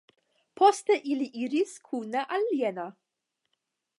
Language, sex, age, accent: Esperanto, female, 19-29, Internacia